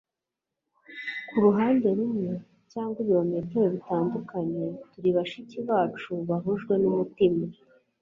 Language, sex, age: Kinyarwanda, female, 19-29